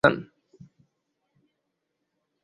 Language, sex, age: Bengali, male, under 19